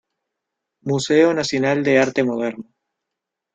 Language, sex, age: Spanish, male, 19-29